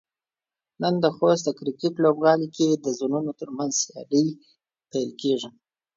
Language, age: Pashto, 30-39